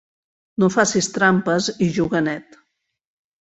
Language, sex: Catalan, female